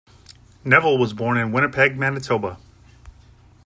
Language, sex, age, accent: English, male, 40-49, United States English